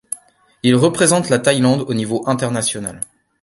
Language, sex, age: French, male, 19-29